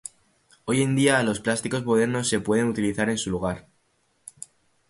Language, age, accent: Spanish, 19-29, España: Centro-Sur peninsular (Madrid, Toledo, Castilla-La Mancha)